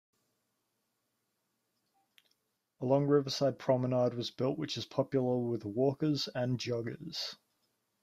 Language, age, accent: English, 19-29, Australian English